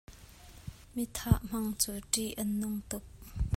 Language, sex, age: Hakha Chin, female, 19-29